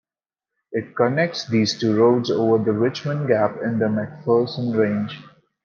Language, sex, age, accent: English, male, 19-29, India and South Asia (India, Pakistan, Sri Lanka)